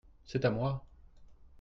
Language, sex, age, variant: French, male, 30-39, Français de métropole